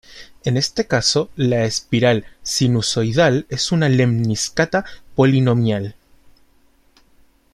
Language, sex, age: Spanish, male, 19-29